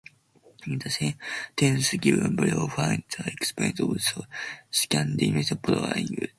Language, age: English, under 19